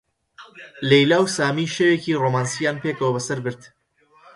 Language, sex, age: Central Kurdish, male, 19-29